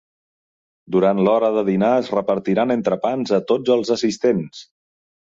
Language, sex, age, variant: Catalan, male, 30-39, Central